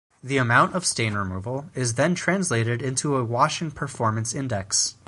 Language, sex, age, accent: English, male, 19-29, United States English